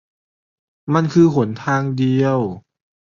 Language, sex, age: Thai, male, 30-39